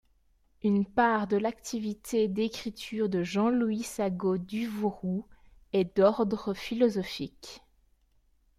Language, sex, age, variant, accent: French, female, 19-29, Français d'Europe, Français de Belgique